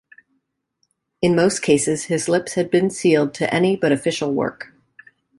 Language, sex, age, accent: English, female, 40-49, United States English